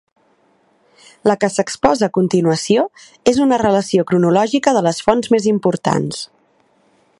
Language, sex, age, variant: Catalan, female, 30-39, Central